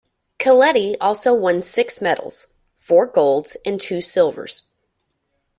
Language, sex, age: English, female, 30-39